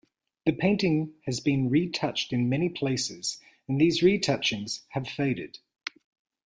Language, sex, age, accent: English, male, 30-39, Australian English